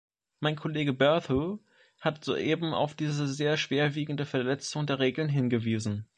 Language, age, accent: German, under 19, Deutschland Deutsch